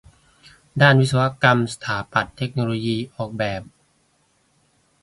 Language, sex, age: Thai, male, 19-29